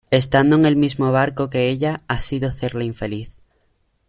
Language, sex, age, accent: Spanish, male, under 19, España: Sur peninsular (Andalucia, Extremadura, Murcia)